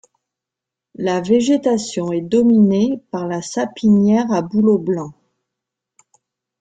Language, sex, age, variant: French, female, 40-49, Français de métropole